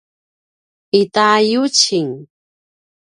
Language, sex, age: Paiwan, female, 50-59